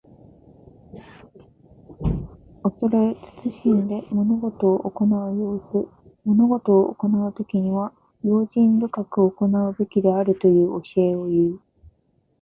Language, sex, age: Japanese, female, under 19